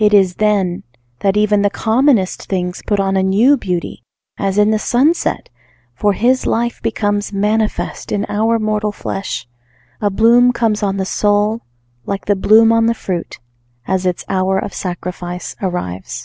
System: none